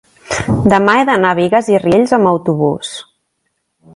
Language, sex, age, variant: Catalan, female, 19-29, Central